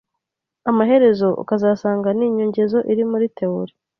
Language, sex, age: Kinyarwanda, female, 30-39